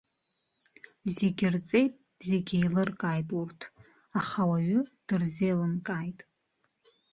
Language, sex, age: Abkhazian, female, 19-29